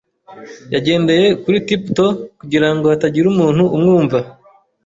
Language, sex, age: Kinyarwanda, male, 30-39